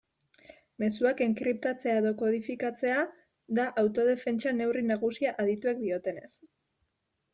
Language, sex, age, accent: Basque, female, 19-29, Mendebalekoa (Araba, Bizkaia, Gipuzkoako mendebaleko herri batzuk)